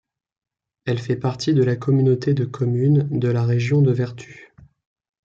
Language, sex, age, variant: French, male, 19-29, Français de métropole